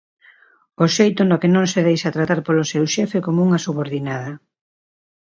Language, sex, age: Galician, female, 60-69